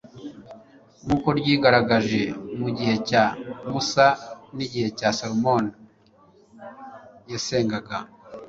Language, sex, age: Kinyarwanda, male, 30-39